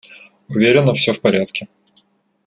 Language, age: Russian, 19-29